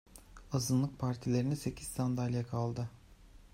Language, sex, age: Turkish, male, 19-29